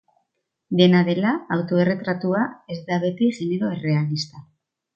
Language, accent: Basque, Mendebalekoa (Araba, Bizkaia, Gipuzkoako mendebaleko herri batzuk)